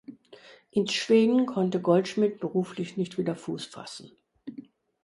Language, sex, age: German, female, 60-69